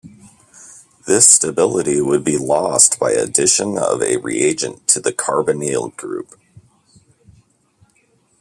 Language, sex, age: English, male, 30-39